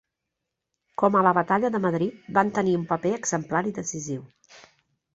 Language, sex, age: Catalan, female, 40-49